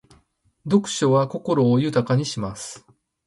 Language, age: Japanese, 50-59